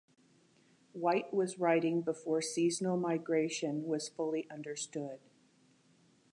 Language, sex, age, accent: English, female, 60-69, United States English